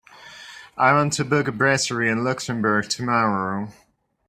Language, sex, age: English, male, 19-29